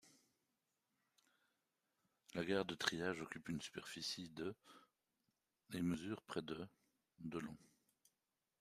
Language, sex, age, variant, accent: French, male, 50-59, Français d'Europe, Français de Belgique